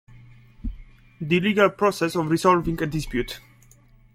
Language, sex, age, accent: English, male, 19-29, United States English